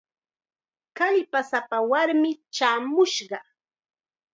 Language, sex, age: Chiquián Ancash Quechua, female, 30-39